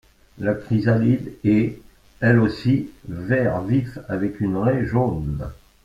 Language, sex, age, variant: French, male, 60-69, Français de métropole